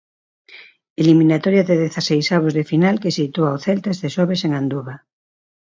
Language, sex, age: Galician, female, 60-69